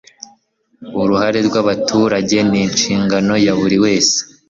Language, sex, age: Kinyarwanda, male, 19-29